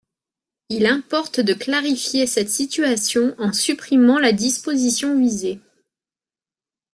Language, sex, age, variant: French, female, 19-29, Français de métropole